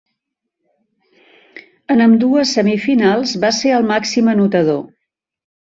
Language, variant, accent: Catalan, Central, central